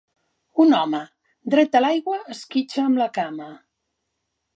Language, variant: Catalan, Central